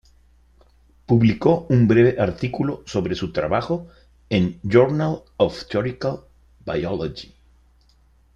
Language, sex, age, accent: Spanish, male, 50-59, México